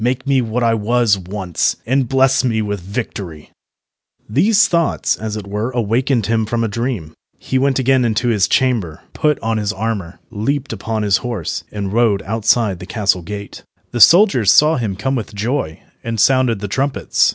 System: none